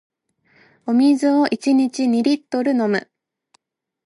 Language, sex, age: Japanese, female, 19-29